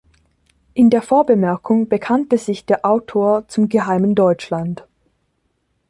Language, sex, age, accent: German, female, 19-29, Schweizerdeutsch